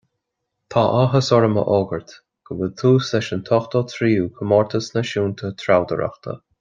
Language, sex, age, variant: Irish, male, 30-39, Gaeilge Chonnacht